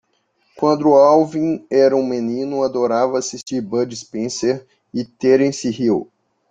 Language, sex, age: Portuguese, male, 40-49